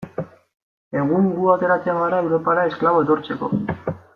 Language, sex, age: Basque, male, 19-29